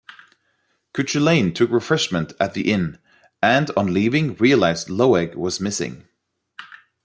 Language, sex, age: English, male, 30-39